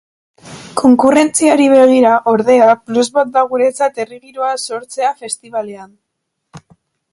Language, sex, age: Basque, female, under 19